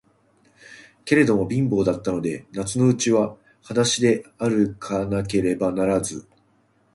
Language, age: Japanese, 30-39